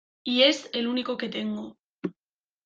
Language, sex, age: Spanish, female, 19-29